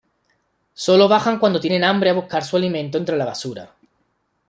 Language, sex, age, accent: Spanish, male, 30-39, España: Sur peninsular (Andalucia, Extremadura, Murcia)